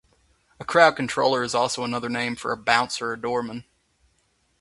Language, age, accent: English, 19-29, United States English